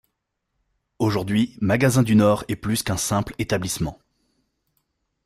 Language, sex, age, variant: French, male, 30-39, Français de métropole